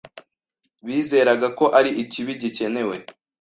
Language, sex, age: Kinyarwanda, male, 19-29